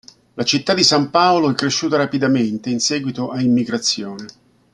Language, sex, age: Italian, male, 60-69